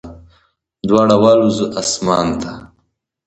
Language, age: Pashto, 19-29